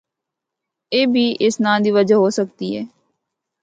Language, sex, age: Northern Hindko, female, 19-29